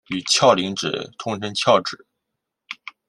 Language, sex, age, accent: Chinese, male, 19-29, 出生地：江苏省